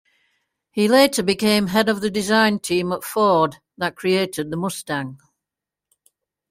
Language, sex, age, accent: English, female, 60-69, England English